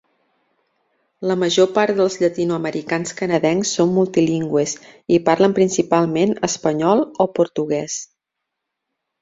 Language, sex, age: Catalan, female, 40-49